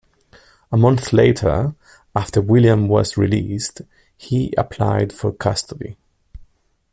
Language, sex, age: English, male, 30-39